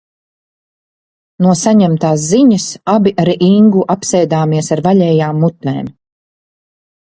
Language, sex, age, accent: Latvian, female, 40-49, bez akcenta